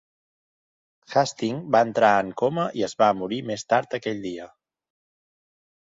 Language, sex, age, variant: Catalan, male, 30-39, Central